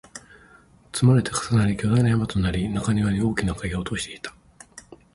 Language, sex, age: Japanese, male, 50-59